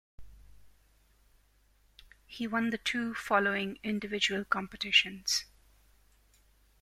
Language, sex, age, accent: English, female, 40-49, England English